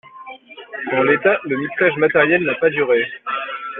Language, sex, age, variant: French, male, 19-29, Français de métropole